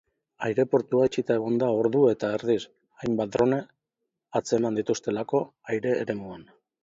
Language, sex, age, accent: Basque, male, 40-49, Mendebalekoa (Araba, Bizkaia, Gipuzkoako mendebaleko herri batzuk)